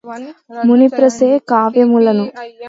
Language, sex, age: Telugu, female, 19-29